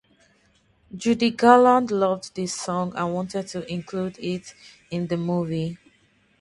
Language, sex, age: English, female, 19-29